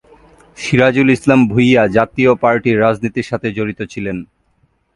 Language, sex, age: Bengali, male, 30-39